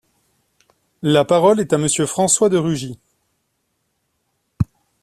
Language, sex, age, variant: French, male, 40-49, Français de métropole